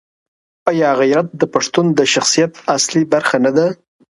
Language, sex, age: Pashto, male, 30-39